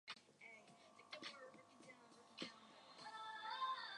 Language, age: English, under 19